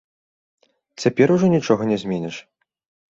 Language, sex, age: Belarusian, male, 19-29